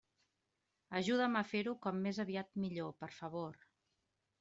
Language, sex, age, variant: Catalan, female, 40-49, Central